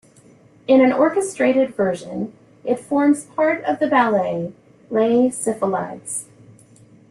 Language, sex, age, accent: English, female, 50-59, United States English